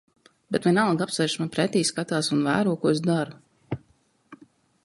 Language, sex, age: Latvian, female, 19-29